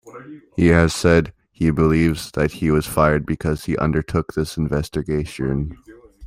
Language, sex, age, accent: English, male, under 19, Canadian English